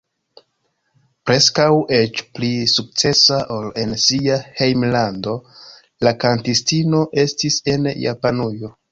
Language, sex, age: Esperanto, male, 19-29